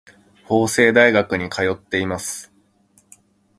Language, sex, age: Japanese, male, 30-39